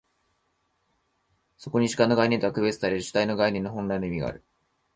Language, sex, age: Japanese, male, 19-29